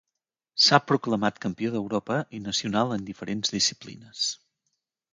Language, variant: Catalan, Central